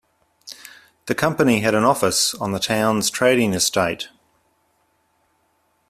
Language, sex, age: English, male, 50-59